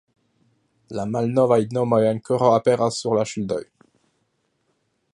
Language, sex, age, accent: Esperanto, male, under 19, Internacia